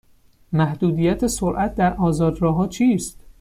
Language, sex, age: Persian, male, 19-29